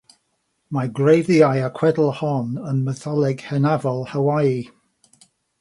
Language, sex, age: Welsh, male, 60-69